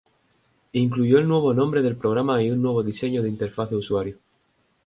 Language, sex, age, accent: Spanish, male, 19-29, España: Islas Canarias